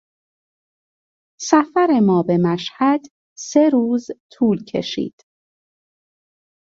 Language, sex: Persian, female